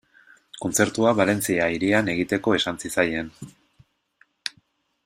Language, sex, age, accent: Basque, male, 30-39, Mendebalekoa (Araba, Bizkaia, Gipuzkoako mendebaleko herri batzuk)